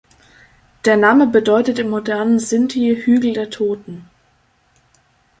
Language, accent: German, Deutschland Deutsch